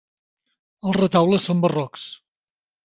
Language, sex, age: Catalan, male, 40-49